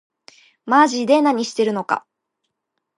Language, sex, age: Japanese, female, under 19